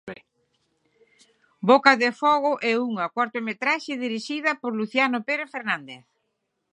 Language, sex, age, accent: Galician, male, 19-29, Central (gheada)